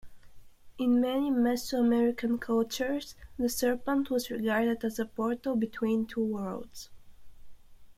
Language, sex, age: English, female, 19-29